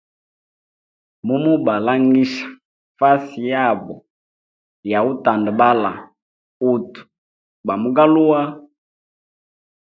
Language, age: Hemba, 19-29